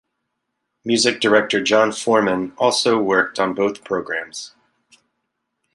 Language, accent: English, United States English